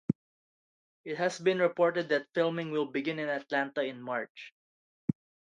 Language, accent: English, Filipino